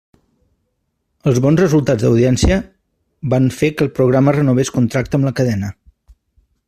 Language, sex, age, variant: Catalan, male, 40-49, Central